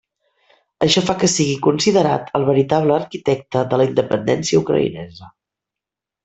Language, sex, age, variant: Catalan, female, 40-49, Central